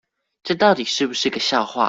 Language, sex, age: Chinese, female, 19-29